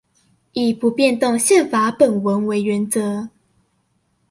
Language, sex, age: Chinese, female, under 19